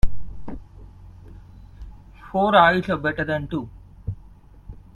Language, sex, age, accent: English, male, 19-29, India and South Asia (India, Pakistan, Sri Lanka)